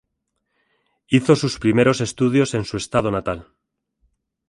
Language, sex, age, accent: Spanish, male, 40-49, España: Centro-Sur peninsular (Madrid, Toledo, Castilla-La Mancha)